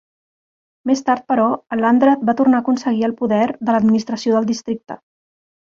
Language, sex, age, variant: Catalan, female, 40-49, Central